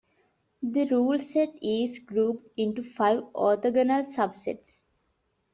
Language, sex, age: English, female, 19-29